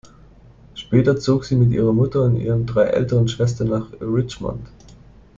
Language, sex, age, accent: German, male, 19-29, Deutschland Deutsch